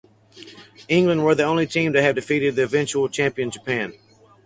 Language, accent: English, United States English